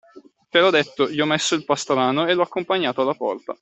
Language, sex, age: Italian, male, 19-29